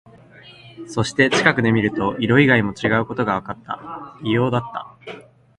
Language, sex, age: Japanese, male, 19-29